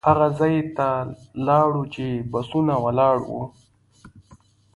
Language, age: Pashto, 19-29